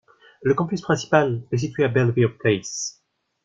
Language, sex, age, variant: French, male, 19-29, Français de métropole